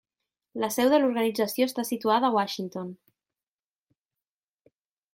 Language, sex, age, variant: Catalan, female, 19-29, Central